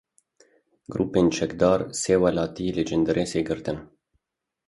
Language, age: Kurdish, 30-39